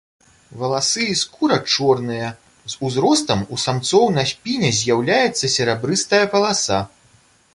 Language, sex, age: Belarusian, male, 30-39